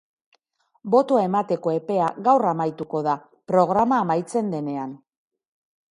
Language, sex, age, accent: Basque, female, 40-49, Mendebalekoa (Araba, Bizkaia, Gipuzkoako mendebaleko herri batzuk)